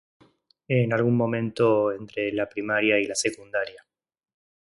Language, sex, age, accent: Spanish, male, 30-39, Rioplatense: Argentina, Uruguay, este de Bolivia, Paraguay